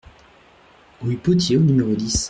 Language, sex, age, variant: French, male, 30-39, Français de métropole